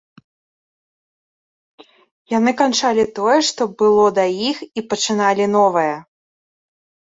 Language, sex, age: Belarusian, female, 19-29